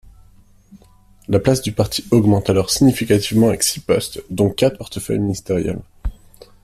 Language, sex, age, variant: French, male, 19-29, Français de métropole